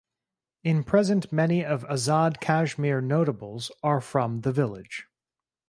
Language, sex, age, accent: English, male, 30-39, Canadian English